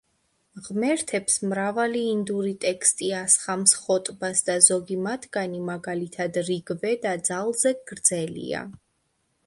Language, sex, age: Georgian, female, 19-29